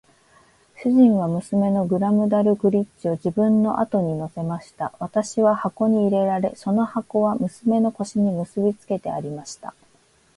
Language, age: Japanese, 30-39